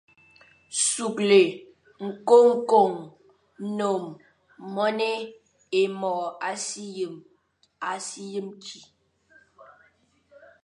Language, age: Fang, under 19